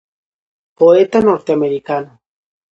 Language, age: Galician, under 19